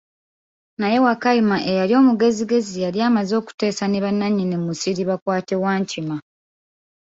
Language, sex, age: Ganda, female, 19-29